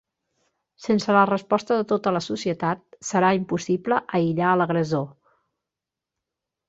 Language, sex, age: Catalan, female, 40-49